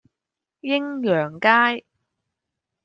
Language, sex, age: Cantonese, female, 19-29